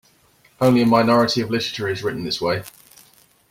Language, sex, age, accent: English, male, 40-49, England English